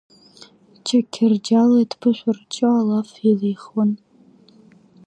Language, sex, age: Abkhazian, female, under 19